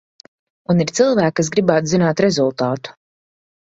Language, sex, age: Latvian, female, 19-29